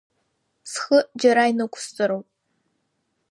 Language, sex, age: Abkhazian, female, under 19